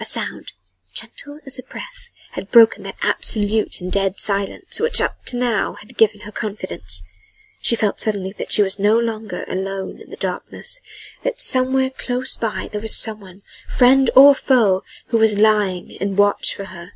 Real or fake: real